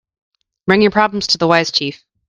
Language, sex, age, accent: English, female, 19-29, United States English